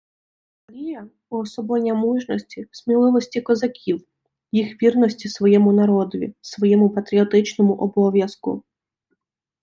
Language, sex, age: Ukrainian, female, 19-29